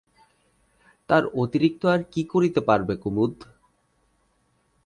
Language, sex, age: Bengali, male, 19-29